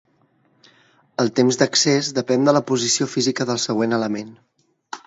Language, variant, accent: Catalan, Central, central